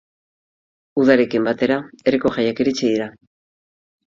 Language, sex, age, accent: Basque, female, 40-49, Mendebalekoa (Araba, Bizkaia, Gipuzkoako mendebaleko herri batzuk)